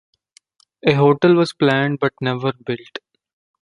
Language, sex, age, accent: English, male, 19-29, India and South Asia (India, Pakistan, Sri Lanka)